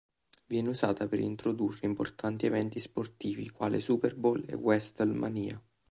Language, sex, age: Italian, male, 19-29